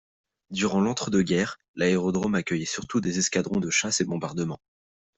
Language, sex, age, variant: French, male, under 19, Français de métropole